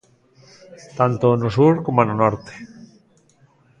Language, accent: Galician, Atlántico (seseo e gheada)